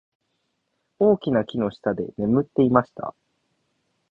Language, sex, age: Japanese, male, 19-29